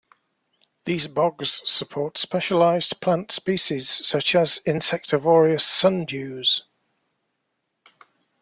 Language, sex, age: English, male, 60-69